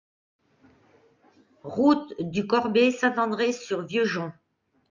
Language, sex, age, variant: French, male, 30-39, Français de métropole